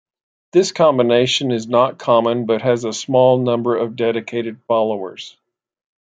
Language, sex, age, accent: English, male, 60-69, United States English